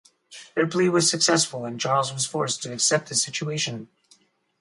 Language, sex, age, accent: English, male, 40-49, United States English